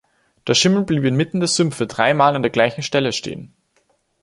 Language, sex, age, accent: German, male, 19-29, Österreichisches Deutsch